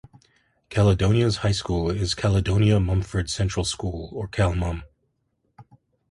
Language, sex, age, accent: English, male, 40-49, United States English